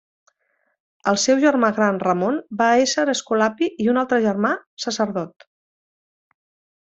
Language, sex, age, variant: Catalan, female, 50-59, Central